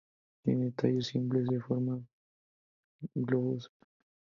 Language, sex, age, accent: Spanish, male, 19-29, México